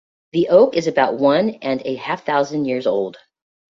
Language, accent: English, United States English